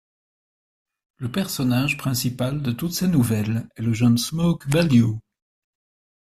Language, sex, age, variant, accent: French, male, 50-59, Français d'Europe, Français de Belgique